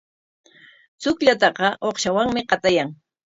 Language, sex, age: Corongo Ancash Quechua, female, 50-59